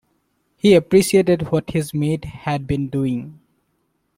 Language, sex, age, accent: English, male, 19-29, India and South Asia (India, Pakistan, Sri Lanka)